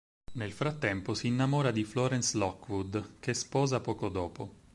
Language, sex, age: Italian, male, 19-29